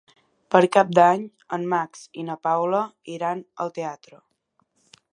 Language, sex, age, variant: Catalan, female, 19-29, Central